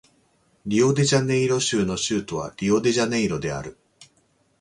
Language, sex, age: Japanese, male, 40-49